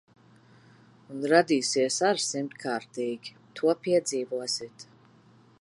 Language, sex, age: Latvian, female, 50-59